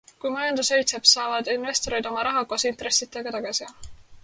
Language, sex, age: Estonian, female, 19-29